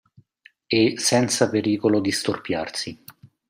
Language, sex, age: Italian, male, 40-49